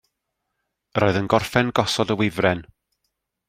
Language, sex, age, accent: Welsh, male, 40-49, Y Deyrnas Unedig Cymraeg